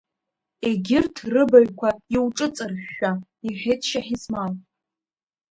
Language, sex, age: Abkhazian, female, under 19